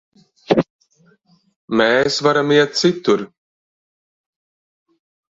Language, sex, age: Latvian, male, 30-39